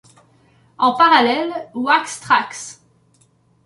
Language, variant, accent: French, Français d'Amérique du Nord, Français du Canada